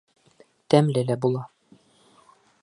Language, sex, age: Bashkir, male, 30-39